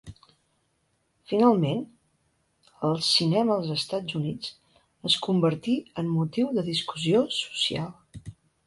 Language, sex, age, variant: Catalan, female, 40-49, Central